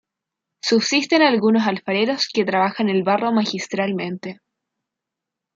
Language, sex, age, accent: Spanish, female, 19-29, Chileno: Chile, Cuyo